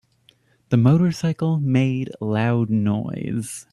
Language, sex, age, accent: English, male, 19-29, United States English